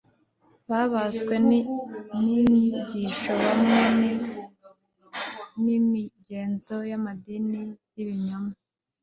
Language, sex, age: Kinyarwanda, female, 19-29